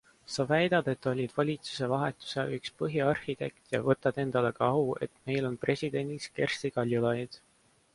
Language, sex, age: Estonian, male, 19-29